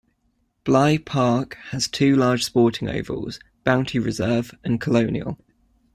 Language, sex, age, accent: English, male, 19-29, England English